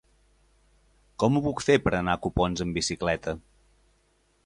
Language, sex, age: Catalan, male, 30-39